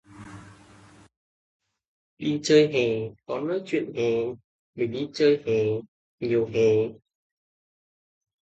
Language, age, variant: Vietnamese, 19-29, Hà Nội